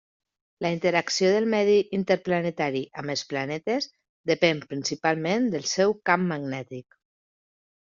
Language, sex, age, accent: Catalan, female, 30-39, valencià